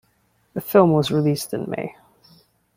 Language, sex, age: English, female, 30-39